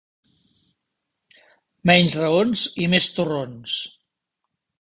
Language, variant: Catalan, Central